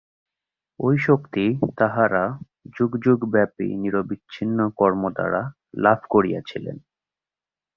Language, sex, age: Bengali, male, 19-29